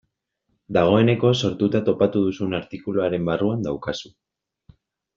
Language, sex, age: Basque, male, 19-29